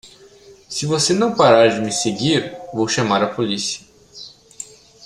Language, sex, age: Portuguese, male, 19-29